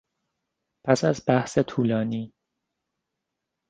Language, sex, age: Persian, male, 30-39